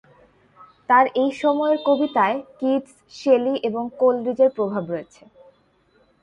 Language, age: Bengali, 19-29